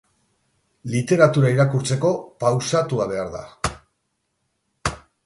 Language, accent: Basque, Mendebalekoa (Araba, Bizkaia, Gipuzkoako mendebaleko herri batzuk)